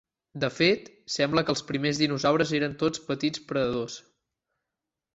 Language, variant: Catalan, Central